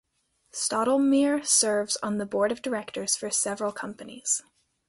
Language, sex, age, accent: English, female, under 19, United States English